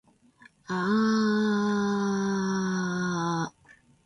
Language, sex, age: Japanese, female, 19-29